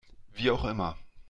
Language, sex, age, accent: German, male, 40-49, Deutschland Deutsch